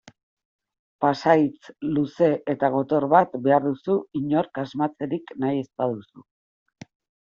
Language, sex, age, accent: Basque, female, 40-49, Erdialdekoa edo Nafarra (Gipuzkoa, Nafarroa)